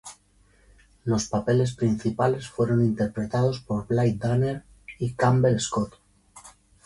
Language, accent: Spanish, España: Centro-Sur peninsular (Madrid, Toledo, Castilla-La Mancha)